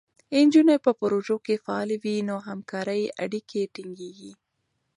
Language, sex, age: Pashto, female, 19-29